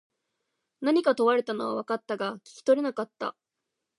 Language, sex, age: Japanese, female, under 19